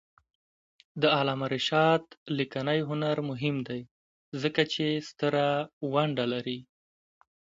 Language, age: Pashto, 30-39